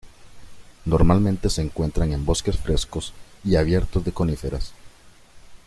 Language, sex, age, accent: Spanish, male, 19-29, América central